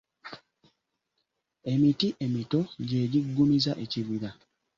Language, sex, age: Ganda, male, 19-29